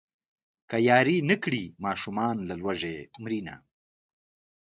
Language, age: Pashto, 50-59